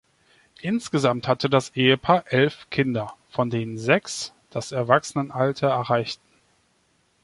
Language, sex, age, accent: German, male, 30-39, Deutschland Deutsch